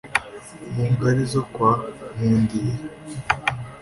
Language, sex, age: Kinyarwanda, male, under 19